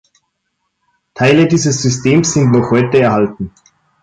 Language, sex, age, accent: German, male, 30-39, Österreichisches Deutsch